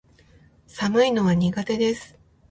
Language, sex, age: Japanese, female, 30-39